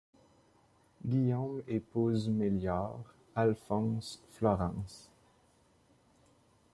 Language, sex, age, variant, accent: French, male, 30-39, Français d'Amérique du Nord, Français du Canada